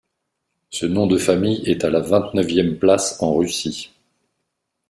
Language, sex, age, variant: French, male, 50-59, Français de métropole